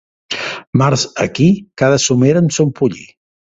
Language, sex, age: Catalan, male, 60-69